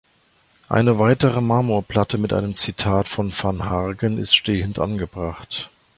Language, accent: German, Deutschland Deutsch